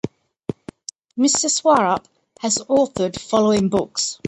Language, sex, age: English, female, 60-69